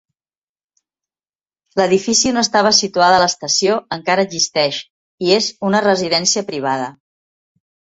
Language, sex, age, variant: Catalan, female, 50-59, Central